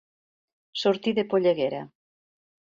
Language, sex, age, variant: Catalan, female, 50-59, Septentrional